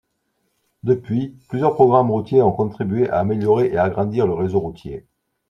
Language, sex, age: French, male, 40-49